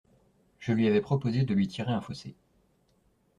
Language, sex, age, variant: French, male, 30-39, Français de métropole